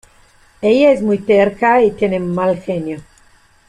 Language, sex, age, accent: Spanish, female, 50-59, México